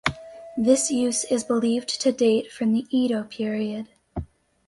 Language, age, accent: English, under 19, United States English